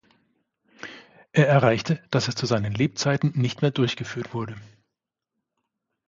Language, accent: German, Deutschland Deutsch